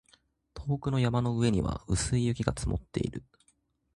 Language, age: Japanese, 19-29